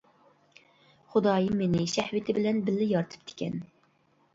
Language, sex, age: Uyghur, female, 30-39